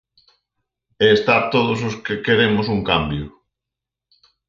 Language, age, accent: Galician, 50-59, Atlántico (seseo e gheada)